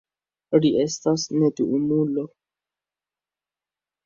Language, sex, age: Esperanto, male, 19-29